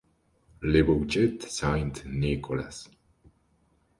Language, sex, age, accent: Spanish, male, 19-29, Andino-Pacífico: Colombia, Perú, Ecuador, oeste de Bolivia y Venezuela andina